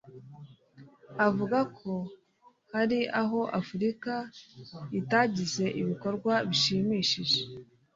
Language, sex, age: Kinyarwanda, female, 30-39